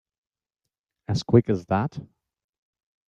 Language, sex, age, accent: English, male, 30-39, United States English